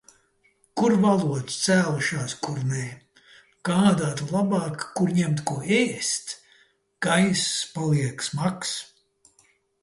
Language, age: Latvian, 70-79